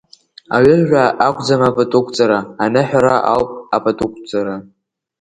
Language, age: Abkhazian, under 19